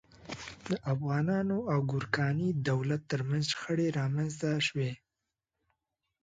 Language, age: Pashto, 19-29